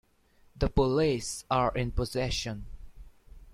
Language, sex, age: English, male, 19-29